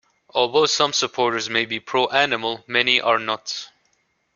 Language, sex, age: English, male, 19-29